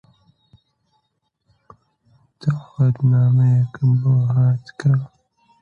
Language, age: Central Kurdish, 19-29